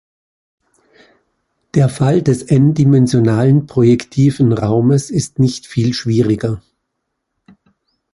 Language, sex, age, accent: German, male, 50-59, Österreichisches Deutsch